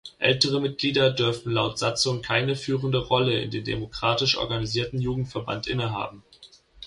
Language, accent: German, Deutschland Deutsch